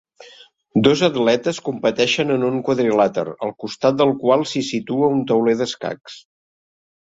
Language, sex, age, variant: Catalan, male, 60-69, Central